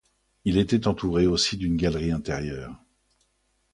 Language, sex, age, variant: French, male, 50-59, Français de métropole